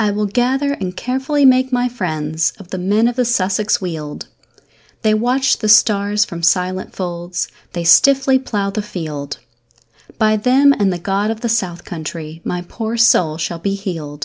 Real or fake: real